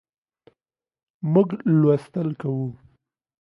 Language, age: Pashto, 19-29